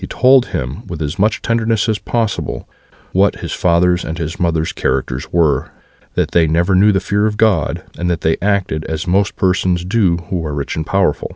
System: none